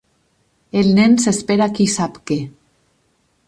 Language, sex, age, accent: Catalan, female, 30-39, valencià meridional